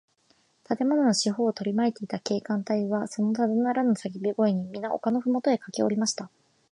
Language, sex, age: Japanese, female, 19-29